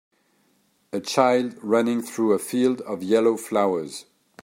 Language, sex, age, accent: English, male, 40-49, United States English